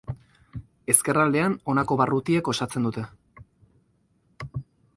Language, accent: Basque, Erdialdekoa edo Nafarra (Gipuzkoa, Nafarroa)